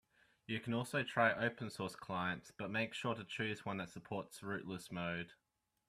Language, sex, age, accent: English, male, under 19, Australian English